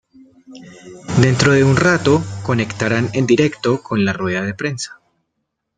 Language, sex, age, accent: Spanish, male, 30-39, Andino-Pacífico: Colombia, Perú, Ecuador, oeste de Bolivia y Venezuela andina